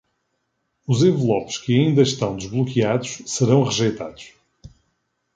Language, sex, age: Portuguese, male, 40-49